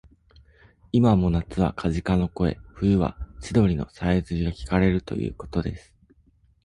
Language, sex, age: Japanese, male, 19-29